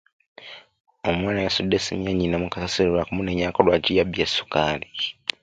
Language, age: Ganda, under 19